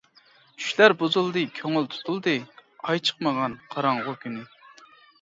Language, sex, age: Uyghur, female, 40-49